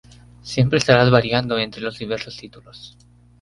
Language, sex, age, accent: Spanish, male, 19-29, Andino-Pacífico: Colombia, Perú, Ecuador, oeste de Bolivia y Venezuela andina